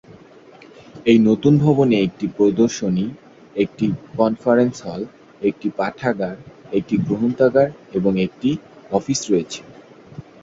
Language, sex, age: Bengali, male, 19-29